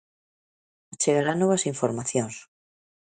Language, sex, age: Galician, female, 40-49